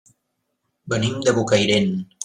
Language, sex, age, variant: Catalan, male, 40-49, Central